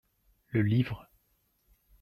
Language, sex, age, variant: French, male, 30-39, Français de métropole